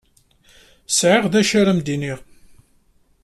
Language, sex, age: Kabyle, male, 40-49